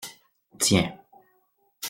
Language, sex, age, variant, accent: French, male, 30-39, Français d'Amérique du Nord, Français du Canada